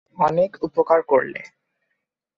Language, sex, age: Bengali, male, 19-29